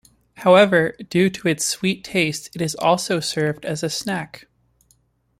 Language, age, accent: English, 19-29, United States English